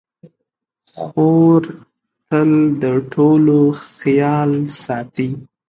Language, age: Pashto, 19-29